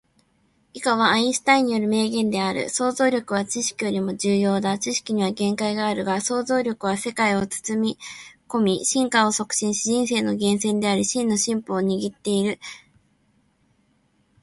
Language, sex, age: Japanese, female, 19-29